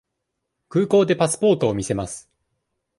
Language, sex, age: Japanese, male, 19-29